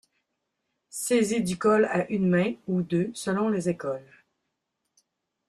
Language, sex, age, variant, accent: French, female, 50-59, Français d'Amérique du Nord, Français du Canada